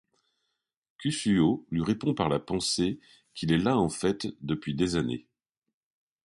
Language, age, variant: French, 50-59, Français de métropole